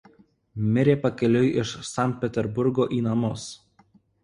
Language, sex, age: Lithuanian, male, 19-29